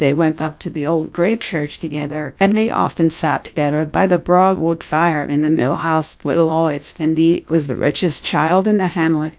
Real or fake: fake